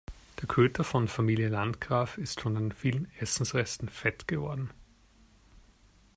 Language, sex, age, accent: German, male, 30-39, Österreichisches Deutsch